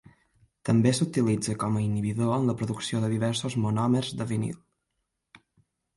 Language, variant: Catalan, Balear